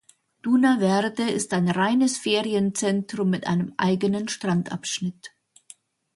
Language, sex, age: German, female, 60-69